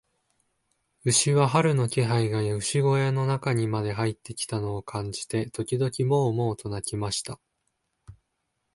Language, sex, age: Japanese, male, 19-29